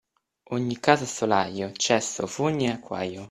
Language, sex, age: Italian, male, 19-29